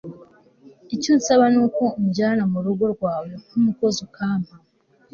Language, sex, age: Kinyarwanda, female, 19-29